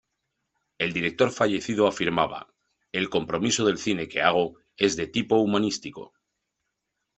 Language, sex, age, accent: Spanish, male, 40-49, España: Centro-Sur peninsular (Madrid, Toledo, Castilla-La Mancha)